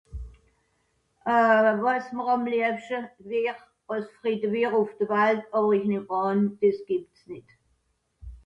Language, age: French, 70-79